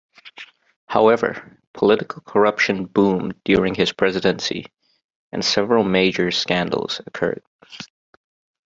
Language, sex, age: English, male, 19-29